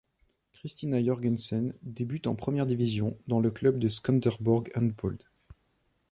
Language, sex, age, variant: French, male, 30-39, Français de métropole